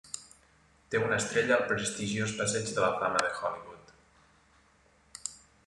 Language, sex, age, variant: Catalan, male, 19-29, Nord-Occidental